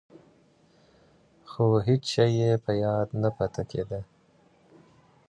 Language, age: Pashto, 30-39